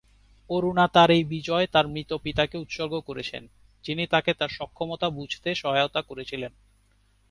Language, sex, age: Bengali, male, 30-39